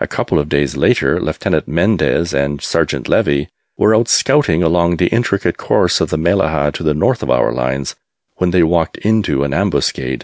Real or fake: real